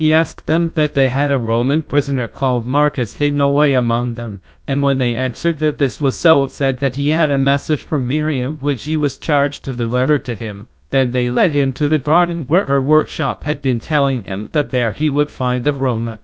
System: TTS, GlowTTS